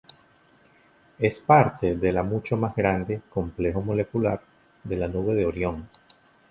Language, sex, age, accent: Spanish, male, 40-49, Caribe: Cuba, Venezuela, Puerto Rico, República Dominicana, Panamá, Colombia caribeña, México caribeño, Costa del golfo de México